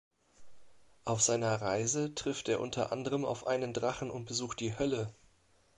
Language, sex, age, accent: German, male, 40-49, Deutschland Deutsch